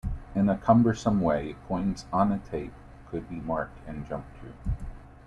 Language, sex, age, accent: English, male, 40-49, United States English